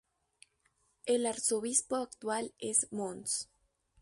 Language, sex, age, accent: Spanish, female, under 19, México